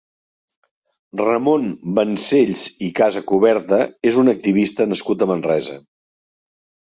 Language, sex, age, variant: Catalan, male, 60-69, Central